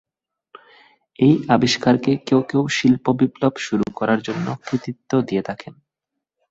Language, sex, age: Bengali, male, 19-29